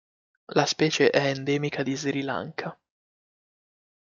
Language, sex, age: Italian, male, 19-29